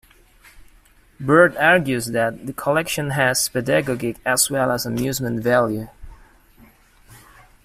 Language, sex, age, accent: English, male, 19-29, United States English